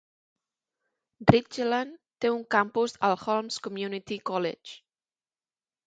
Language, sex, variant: Catalan, female, Central